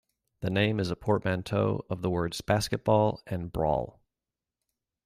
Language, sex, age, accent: English, male, 30-39, United States English